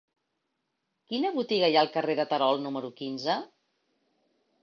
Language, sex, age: Catalan, female, 40-49